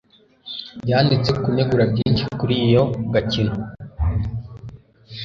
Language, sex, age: Kinyarwanda, male, under 19